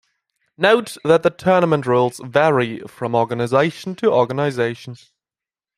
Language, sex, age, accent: English, male, 19-29, England English